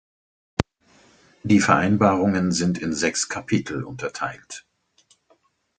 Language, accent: German, Deutschland Deutsch